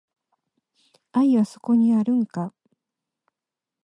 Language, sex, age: Japanese, female, 50-59